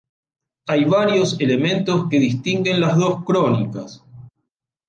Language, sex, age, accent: Spanish, male, 50-59, Rioplatense: Argentina, Uruguay, este de Bolivia, Paraguay